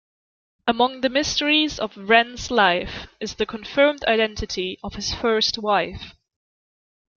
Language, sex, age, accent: English, female, 19-29, England English